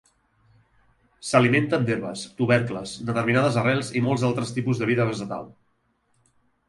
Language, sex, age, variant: Catalan, male, 19-29, Central